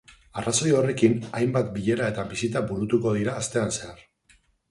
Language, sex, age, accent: Basque, male, 30-39, Mendebalekoa (Araba, Bizkaia, Gipuzkoako mendebaleko herri batzuk)